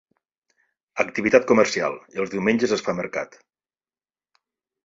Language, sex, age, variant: Catalan, male, 40-49, Central